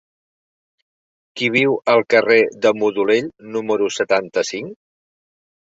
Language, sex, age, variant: Catalan, male, 40-49, Septentrional